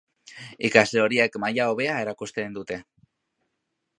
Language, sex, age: Basque, male, under 19